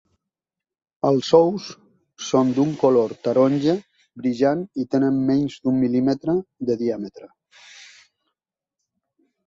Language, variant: Catalan, Central